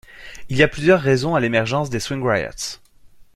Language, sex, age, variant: French, male, 30-39, Français de métropole